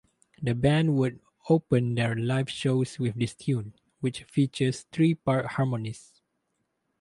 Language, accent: English, Malaysian English